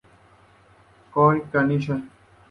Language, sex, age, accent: Spanish, male, 19-29, México